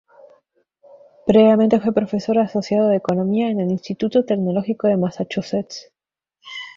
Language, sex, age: Spanish, female, 19-29